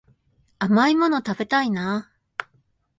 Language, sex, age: Japanese, female, 19-29